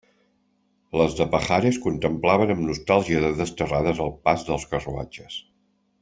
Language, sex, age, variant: Catalan, male, 50-59, Central